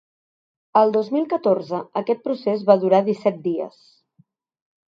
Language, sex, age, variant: Catalan, female, 30-39, Central